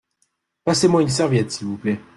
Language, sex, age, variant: French, female, 19-29, Français de métropole